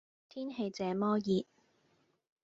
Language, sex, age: Cantonese, female, 19-29